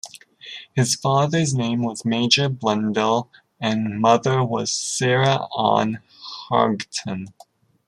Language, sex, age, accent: English, male, 19-29, Canadian English